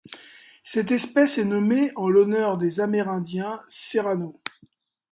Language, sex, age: French, male, 60-69